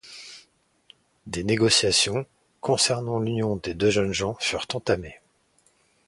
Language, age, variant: French, 40-49, Français de métropole